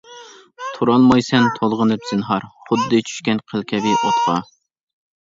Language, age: Uyghur, 19-29